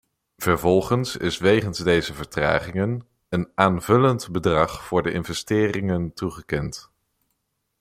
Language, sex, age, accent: Dutch, male, under 19, Nederlands Nederlands